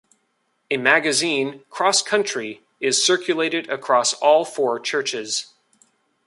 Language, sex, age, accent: English, male, 30-39, United States English